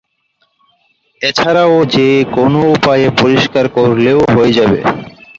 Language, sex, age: Bengali, male, 30-39